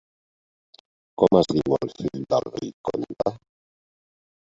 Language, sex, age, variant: Catalan, male, 50-59, Central